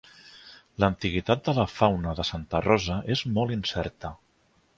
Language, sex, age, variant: Catalan, male, 40-49, Central